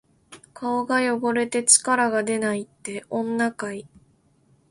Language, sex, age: Japanese, female, 19-29